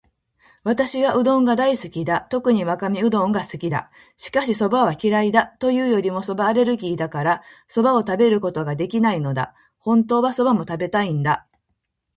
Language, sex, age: Japanese, female, 50-59